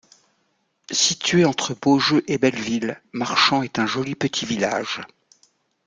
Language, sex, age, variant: French, female, 50-59, Français de métropole